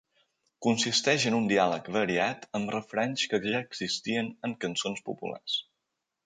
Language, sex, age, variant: Catalan, male, 19-29, Balear